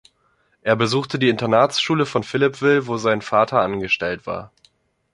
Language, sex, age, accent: German, male, 19-29, Deutschland Deutsch